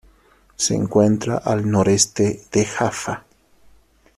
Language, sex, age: Spanish, male, 19-29